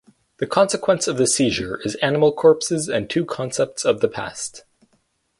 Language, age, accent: English, 19-29, United States English